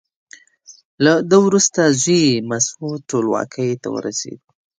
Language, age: Pashto, 19-29